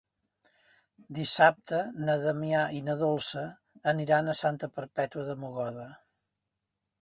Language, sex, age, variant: Catalan, male, 60-69, Central